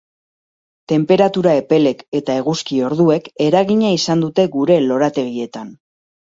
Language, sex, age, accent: Basque, female, 30-39, Mendebalekoa (Araba, Bizkaia, Gipuzkoako mendebaleko herri batzuk)